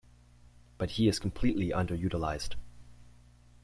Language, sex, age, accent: English, male, under 19, Canadian English